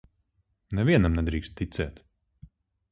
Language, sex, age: Latvian, male, 40-49